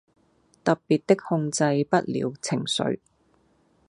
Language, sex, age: Cantonese, female, 40-49